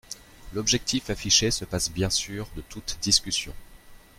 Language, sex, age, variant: French, male, 30-39, Français de métropole